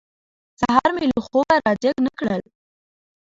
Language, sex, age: Pashto, female, under 19